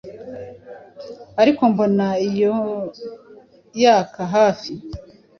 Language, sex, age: Kinyarwanda, female, 50-59